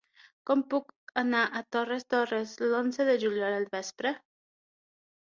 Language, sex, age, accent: Catalan, female, 19-29, central; aprenent (recent, des del castellà)